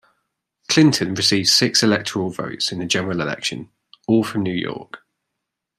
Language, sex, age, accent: English, male, 30-39, England English